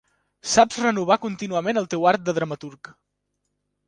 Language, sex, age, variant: Catalan, male, 19-29, Central